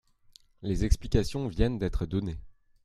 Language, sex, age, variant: French, male, 30-39, Français de métropole